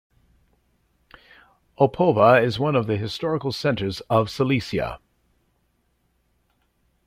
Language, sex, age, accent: English, male, 60-69, United States English